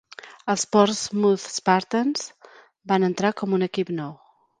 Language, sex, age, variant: Catalan, female, 40-49, Central